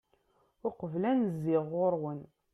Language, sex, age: Kabyle, female, 19-29